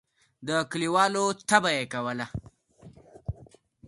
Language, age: Pashto, under 19